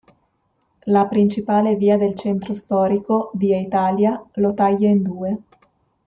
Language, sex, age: Italian, female, 19-29